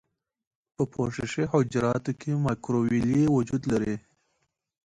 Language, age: Pashto, 19-29